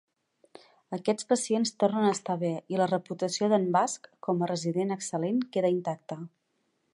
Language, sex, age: Catalan, female, 30-39